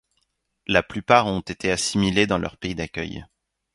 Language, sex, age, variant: French, male, 30-39, Français de métropole